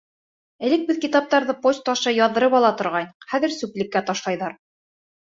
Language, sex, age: Bashkir, female, 30-39